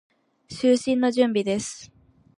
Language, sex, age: Japanese, female, 19-29